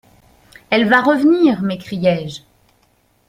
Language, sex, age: French, female, 40-49